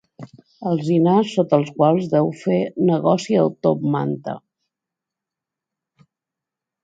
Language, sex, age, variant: Catalan, female, 50-59, Balear